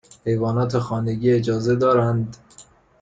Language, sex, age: Persian, male, 19-29